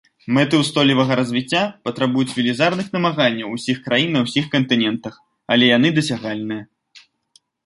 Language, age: Belarusian, 19-29